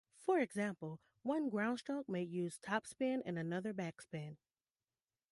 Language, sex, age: English, female, 30-39